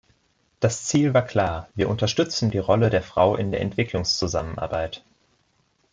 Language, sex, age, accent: German, male, 19-29, Deutschland Deutsch